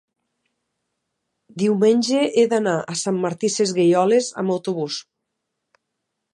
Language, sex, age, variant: Catalan, female, 40-49, Nord-Occidental